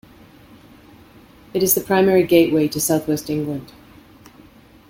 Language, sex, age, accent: English, female, 50-59, Canadian English